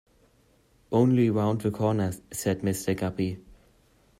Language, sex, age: English, male, under 19